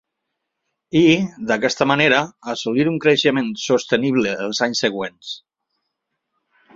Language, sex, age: Catalan, male, 50-59